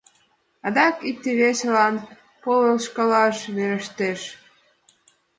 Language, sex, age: Mari, female, 19-29